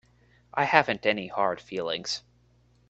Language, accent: English, United States English